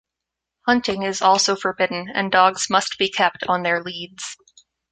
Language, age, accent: English, 19-29, United States English